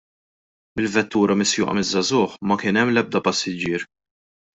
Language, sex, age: Maltese, male, 19-29